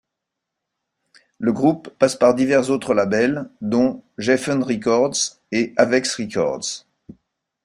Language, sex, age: French, male, 60-69